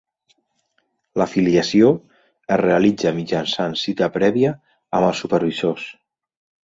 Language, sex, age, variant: Catalan, male, 40-49, Central